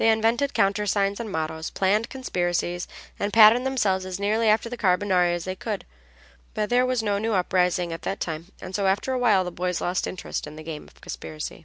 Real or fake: real